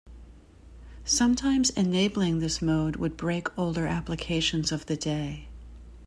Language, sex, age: English, female, 50-59